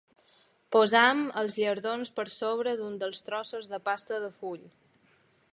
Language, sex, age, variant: Catalan, female, 19-29, Balear